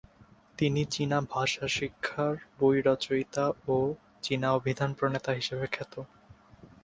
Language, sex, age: Bengali, male, 19-29